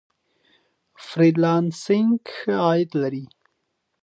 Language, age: Pashto, 19-29